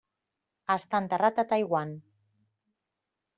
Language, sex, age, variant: Catalan, female, 40-49, Central